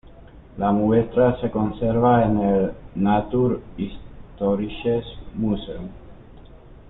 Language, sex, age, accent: Spanish, male, 30-39, España: Norte peninsular (Asturias, Castilla y León, Cantabria, País Vasco, Navarra, Aragón, La Rioja, Guadalajara, Cuenca)